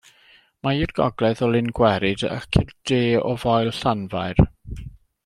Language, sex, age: Welsh, male, 50-59